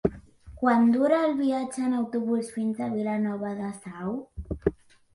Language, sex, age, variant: Catalan, male, 40-49, Central